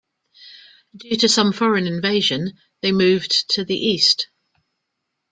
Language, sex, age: English, female, 50-59